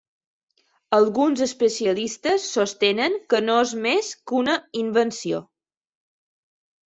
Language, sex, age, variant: Catalan, female, 30-39, Balear